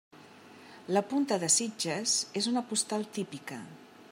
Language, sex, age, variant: Catalan, female, 50-59, Central